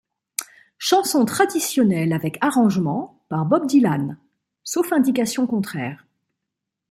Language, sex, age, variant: French, female, 50-59, Français de métropole